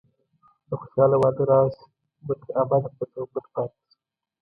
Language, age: Pashto, 19-29